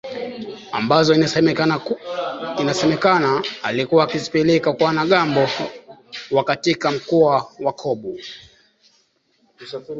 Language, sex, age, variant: Swahili, male, 30-39, Kiswahili cha Bara ya Kenya